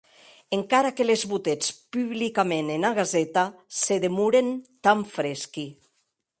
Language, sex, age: Occitan, female, 60-69